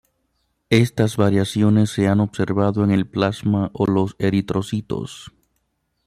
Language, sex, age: Spanish, male, 30-39